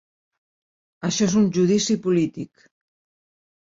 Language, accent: Catalan, Barceloní